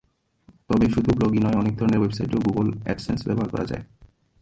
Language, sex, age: Bengali, male, 19-29